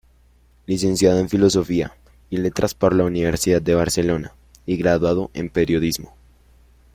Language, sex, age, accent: Spanish, male, under 19, Andino-Pacífico: Colombia, Perú, Ecuador, oeste de Bolivia y Venezuela andina